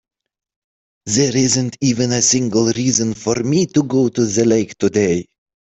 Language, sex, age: English, male, 30-39